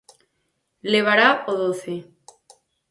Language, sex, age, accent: Galician, female, 19-29, Normativo (estándar)